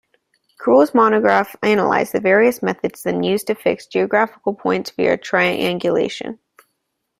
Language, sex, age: English, female, under 19